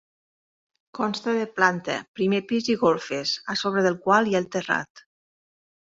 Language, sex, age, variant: Catalan, female, 40-49, Nord-Occidental